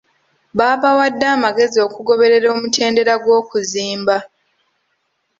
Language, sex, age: Ganda, female, 19-29